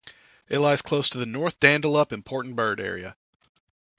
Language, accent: English, United States English